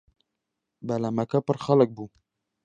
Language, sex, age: Central Kurdish, male, 19-29